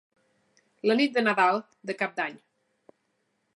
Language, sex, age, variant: Catalan, female, 40-49, Central